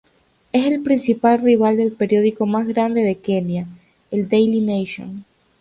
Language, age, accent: Spanish, 19-29, Andino-Pacífico: Colombia, Perú, Ecuador, oeste de Bolivia y Venezuela andina